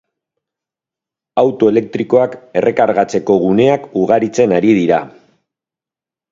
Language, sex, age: Basque, male, 40-49